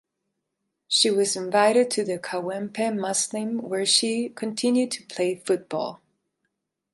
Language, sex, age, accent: English, female, 40-49, United States English